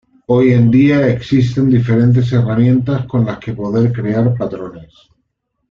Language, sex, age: Spanish, male, 50-59